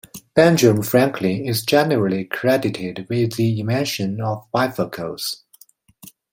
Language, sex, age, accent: English, male, 30-39, England English